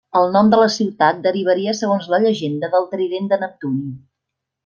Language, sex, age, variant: Catalan, female, 40-49, Central